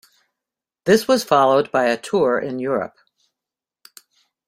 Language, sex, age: English, female, 60-69